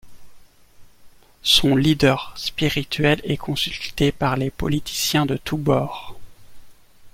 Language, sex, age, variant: French, male, 19-29, Français de métropole